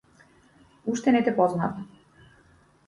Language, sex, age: Macedonian, female, 40-49